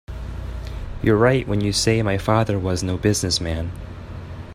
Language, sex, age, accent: English, male, 19-29, United States English